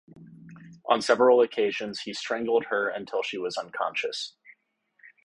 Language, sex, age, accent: English, male, 30-39, United States English